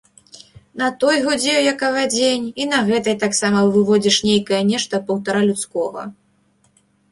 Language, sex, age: Belarusian, female, 19-29